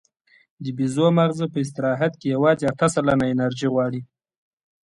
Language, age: Pashto, 19-29